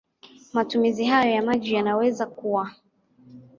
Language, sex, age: Swahili, male, 30-39